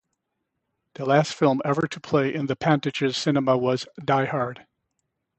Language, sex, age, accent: English, male, 60-69, United States English